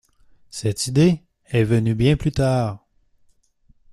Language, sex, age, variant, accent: French, male, 19-29, Français d'Amérique du Nord, Français du Canada